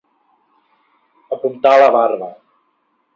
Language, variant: Catalan, Central